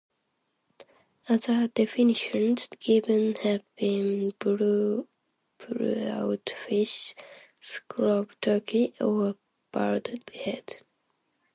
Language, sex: English, female